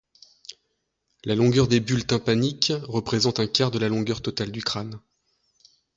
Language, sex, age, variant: French, male, 40-49, Français de métropole